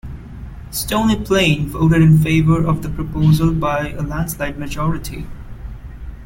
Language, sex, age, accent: English, male, 19-29, India and South Asia (India, Pakistan, Sri Lanka)